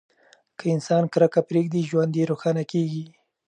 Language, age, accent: Pashto, 19-29, پکتیا ولایت، احمدزی